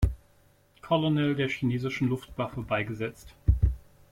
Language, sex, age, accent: German, male, 50-59, Deutschland Deutsch